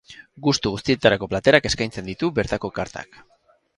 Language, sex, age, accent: Basque, male, 30-39, Erdialdekoa edo Nafarra (Gipuzkoa, Nafarroa)